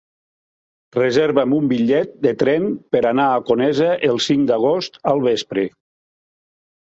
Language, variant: Catalan, Nord-Occidental